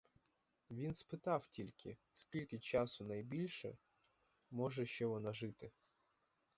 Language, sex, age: Ukrainian, male, 19-29